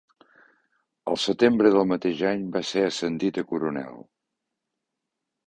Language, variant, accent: Catalan, Central, central